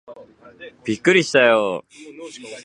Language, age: Japanese, 19-29